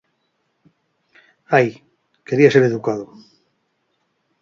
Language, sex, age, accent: Galician, male, 50-59, Atlántico (seseo e gheada)